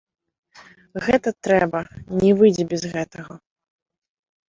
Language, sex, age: Belarusian, female, 19-29